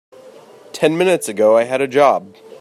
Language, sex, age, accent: English, male, 19-29, United States English